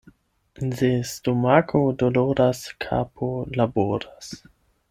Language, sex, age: Esperanto, male, 19-29